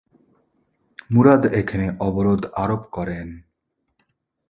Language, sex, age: Bengali, male, 30-39